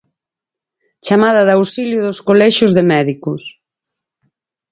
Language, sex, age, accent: Galician, female, 40-49, Central (gheada)